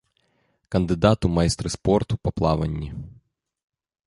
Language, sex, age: Belarusian, male, 30-39